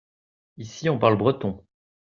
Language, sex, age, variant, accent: French, male, 30-39, Français d'Europe, Français de Belgique